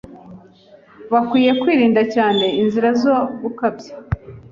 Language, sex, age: Kinyarwanda, female, 40-49